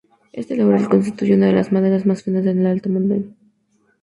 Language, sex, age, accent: Spanish, female, 19-29, México